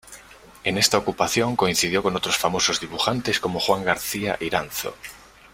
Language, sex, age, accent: Spanish, male, 30-39, España: Norte peninsular (Asturias, Castilla y León, Cantabria, País Vasco, Navarra, Aragón, La Rioja, Guadalajara, Cuenca)